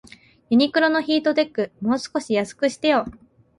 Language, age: Japanese, 19-29